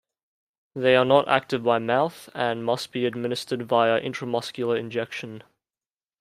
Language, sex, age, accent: English, male, 19-29, Australian English